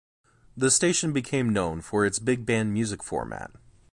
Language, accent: English, United States English